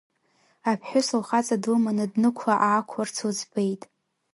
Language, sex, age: Abkhazian, female, 19-29